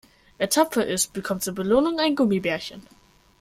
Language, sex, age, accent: German, male, under 19, Deutschland Deutsch